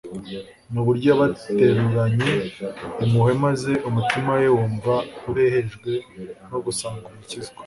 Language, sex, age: Kinyarwanda, male, 19-29